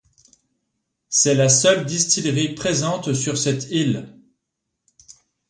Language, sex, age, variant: French, male, 30-39, Français de métropole